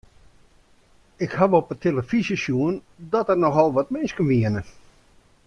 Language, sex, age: Western Frisian, male, 60-69